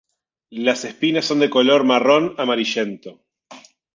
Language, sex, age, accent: Spanish, male, 30-39, Rioplatense: Argentina, Uruguay, este de Bolivia, Paraguay